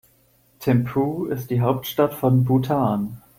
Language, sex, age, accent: German, male, 30-39, Deutschland Deutsch